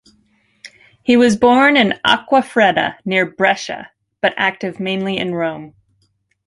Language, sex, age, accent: English, female, 40-49, United States English